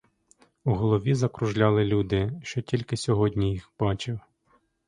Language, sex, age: Ukrainian, male, 19-29